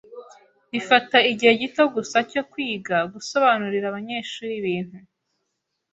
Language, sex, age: Kinyarwanda, female, 19-29